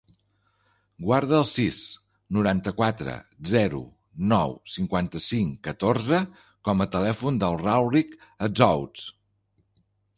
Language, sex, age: Catalan, male, 40-49